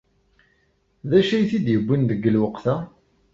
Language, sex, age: Kabyle, male, 30-39